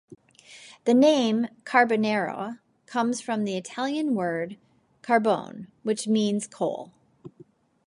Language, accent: English, United States English